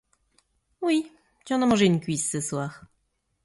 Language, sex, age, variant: French, female, 30-39, Français de métropole